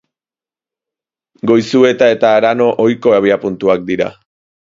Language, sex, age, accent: Basque, male, 19-29, Mendebalekoa (Araba, Bizkaia, Gipuzkoako mendebaleko herri batzuk)